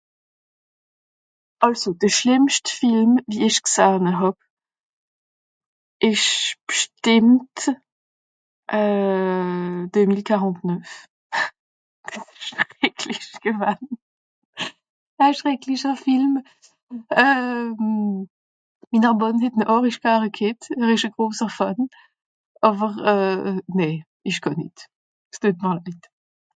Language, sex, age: Swiss German, female, 30-39